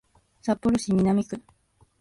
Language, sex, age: Japanese, female, 19-29